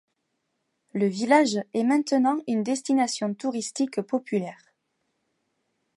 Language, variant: French, Français de métropole